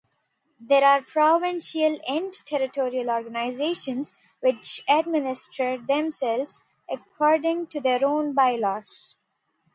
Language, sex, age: English, female, 19-29